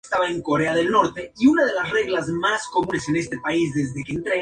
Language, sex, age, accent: Spanish, male, 19-29, México